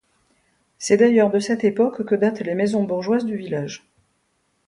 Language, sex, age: French, female, 50-59